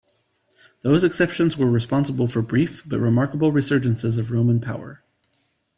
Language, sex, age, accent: English, male, 30-39, United States English